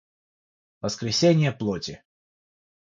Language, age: Russian, 30-39